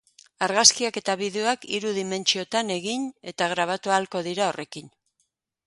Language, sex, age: Basque, female, 60-69